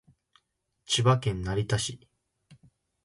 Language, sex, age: Japanese, male, under 19